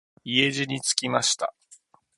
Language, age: Japanese, 30-39